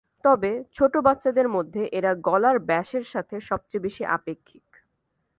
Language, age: Bengali, 19-29